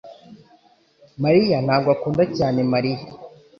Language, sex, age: Kinyarwanda, male, under 19